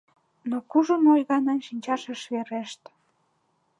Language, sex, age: Mari, female, 19-29